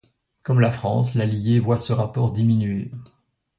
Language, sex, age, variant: French, male, 60-69, Français de métropole